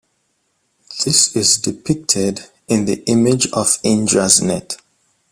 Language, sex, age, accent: English, male, 30-39, West Indies and Bermuda (Bahamas, Bermuda, Jamaica, Trinidad)